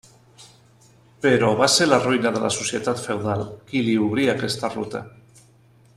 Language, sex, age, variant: Catalan, male, 40-49, Central